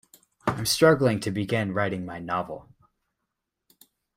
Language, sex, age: English, male, 19-29